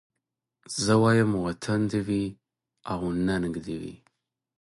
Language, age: Pashto, 19-29